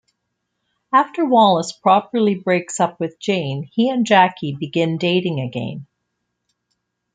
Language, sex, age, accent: English, female, 60-69, Canadian English